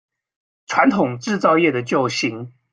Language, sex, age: Chinese, male, 19-29